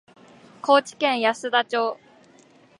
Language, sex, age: Japanese, female, 19-29